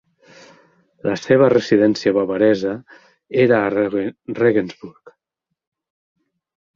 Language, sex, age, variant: Catalan, male, 50-59, Central